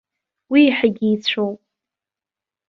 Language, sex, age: Abkhazian, female, 19-29